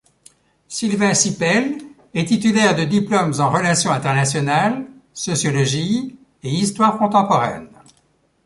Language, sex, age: French, male, 70-79